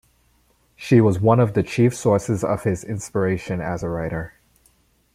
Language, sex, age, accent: English, male, 30-39, United States English